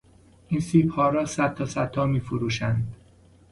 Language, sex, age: Persian, male, 30-39